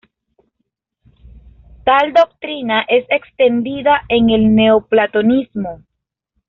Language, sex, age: Spanish, female, 19-29